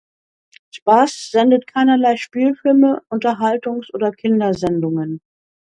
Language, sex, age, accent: German, female, 60-69, Deutschland Deutsch